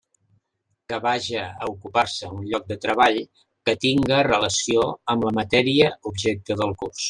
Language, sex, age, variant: Catalan, male, 60-69, Central